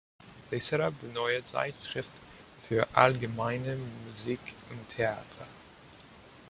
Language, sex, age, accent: English, male, 19-29, Canadian English